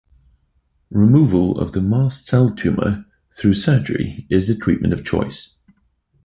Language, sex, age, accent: English, male, 40-49, England English